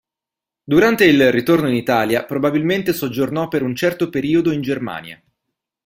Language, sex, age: Italian, male, 30-39